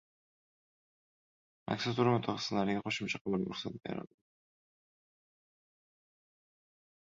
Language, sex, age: Uzbek, male, 19-29